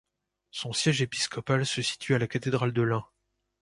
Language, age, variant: French, 40-49, Français de métropole